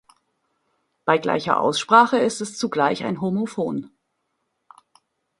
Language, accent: German, Deutschland Deutsch